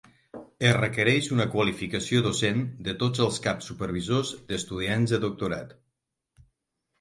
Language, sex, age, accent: Catalan, male, 50-59, occidental